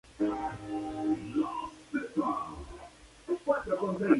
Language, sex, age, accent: Spanish, male, 19-29, México